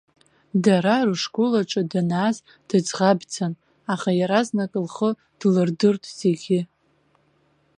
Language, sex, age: Abkhazian, female, 19-29